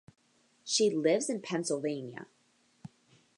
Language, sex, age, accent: English, female, under 19, United States English